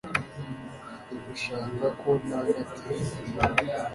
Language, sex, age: Kinyarwanda, male, under 19